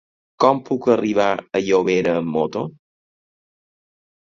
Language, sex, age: Catalan, male, 50-59